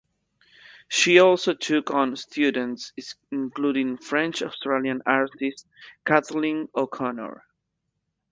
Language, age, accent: Spanish, 19-29, Rioplatense: Argentina, Uruguay, este de Bolivia, Paraguay